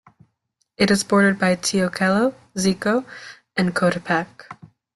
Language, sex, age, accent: English, female, 19-29, United States English